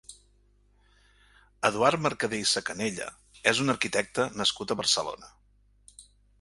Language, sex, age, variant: Catalan, male, 50-59, Central